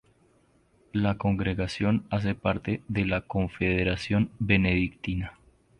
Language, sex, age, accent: Spanish, male, 19-29, Andino-Pacífico: Colombia, Perú, Ecuador, oeste de Bolivia y Venezuela andina